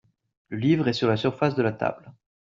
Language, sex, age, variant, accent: French, male, 30-39, Français d'Europe, Français de Belgique